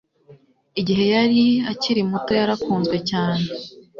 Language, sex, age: Kinyarwanda, female, 19-29